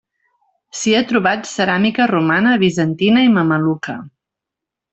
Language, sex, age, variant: Catalan, female, 40-49, Central